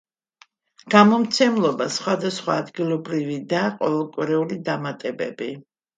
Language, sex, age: Georgian, female, 50-59